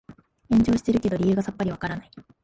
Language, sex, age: Japanese, female, 19-29